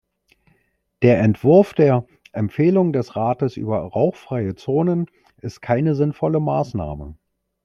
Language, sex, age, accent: German, male, 40-49, Deutschland Deutsch